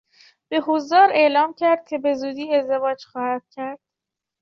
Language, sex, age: Persian, female, under 19